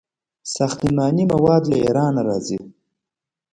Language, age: Pashto, 19-29